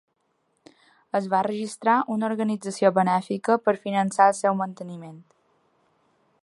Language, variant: Catalan, Balear